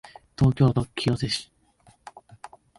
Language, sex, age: Japanese, male, 19-29